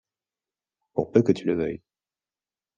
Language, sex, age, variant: French, male, 30-39, Français de métropole